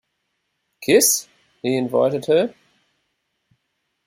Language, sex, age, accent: English, male, 40-49, Australian English